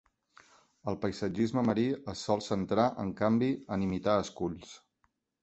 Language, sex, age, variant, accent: Catalan, male, 40-49, Central, gironí